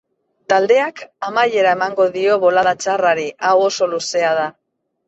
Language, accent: Basque, Mendebalekoa (Araba, Bizkaia, Gipuzkoako mendebaleko herri batzuk)